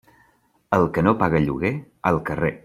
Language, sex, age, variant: Catalan, male, 30-39, Central